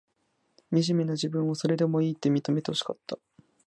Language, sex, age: Japanese, female, 90+